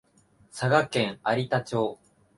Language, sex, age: Japanese, male, 19-29